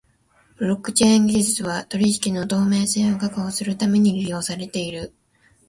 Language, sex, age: Japanese, female, 19-29